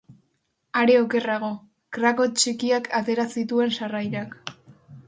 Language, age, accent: Basque, under 19, Mendebalekoa (Araba, Bizkaia, Gipuzkoako mendebaleko herri batzuk)